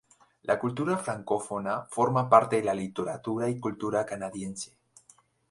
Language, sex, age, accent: Spanish, male, 19-29, México